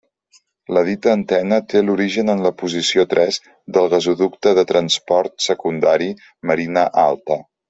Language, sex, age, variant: Catalan, male, 50-59, Central